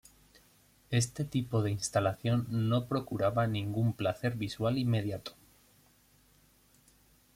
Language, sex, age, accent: Spanish, male, 30-39, España: Norte peninsular (Asturias, Castilla y León, Cantabria, País Vasco, Navarra, Aragón, La Rioja, Guadalajara, Cuenca)